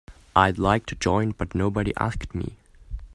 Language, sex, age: English, male, under 19